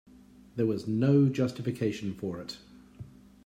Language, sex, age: English, male, 40-49